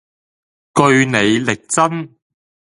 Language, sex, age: Cantonese, male, 30-39